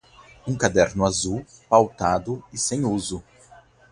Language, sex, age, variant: Portuguese, male, 30-39, Portuguese (Brasil)